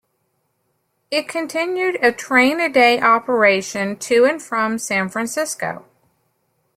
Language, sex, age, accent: English, female, 50-59, United States English